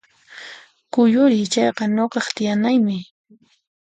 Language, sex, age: Puno Quechua, female, 19-29